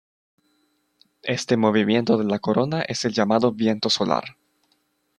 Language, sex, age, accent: Spanish, male, 19-29, Andino-Pacífico: Colombia, Perú, Ecuador, oeste de Bolivia y Venezuela andina